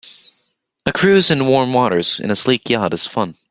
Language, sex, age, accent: English, male, under 19, United States English